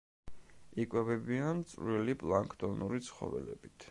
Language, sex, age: Georgian, male, 30-39